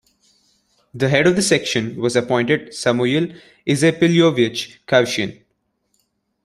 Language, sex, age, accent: English, male, under 19, India and South Asia (India, Pakistan, Sri Lanka)